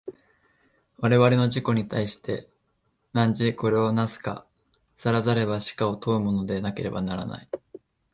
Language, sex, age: Japanese, male, 19-29